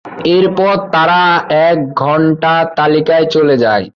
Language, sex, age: Bengali, male, 19-29